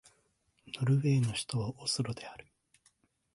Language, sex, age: Japanese, male, 19-29